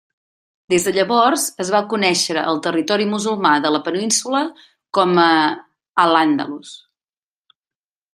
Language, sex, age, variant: Catalan, male, 19-29, Central